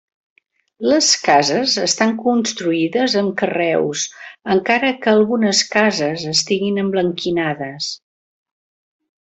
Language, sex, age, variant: Catalan, female, 60-69, Central